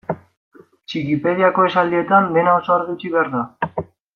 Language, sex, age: Basque, male, 19-29